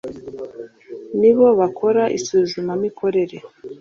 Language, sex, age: Kinyarwanda, female, 30-39